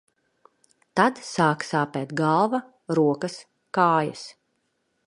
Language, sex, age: Latvian, female, 30-39